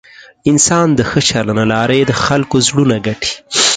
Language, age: Pashto, 30-39